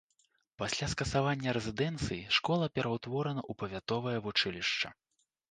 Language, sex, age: Belarusian, male, 19-29